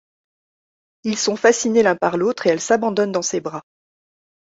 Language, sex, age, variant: French, female, 40-49, Français de métropole